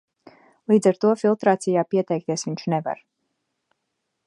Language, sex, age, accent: Latvian, female, 30-39, bez akcenta